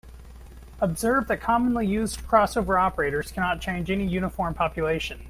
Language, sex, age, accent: English, male, 19-29, United States English